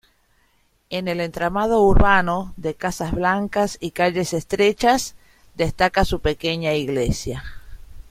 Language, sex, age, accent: Spanish, female, 50-59, Rioplatense: Argentina, Uruguay, este de Bolivia, Paraguay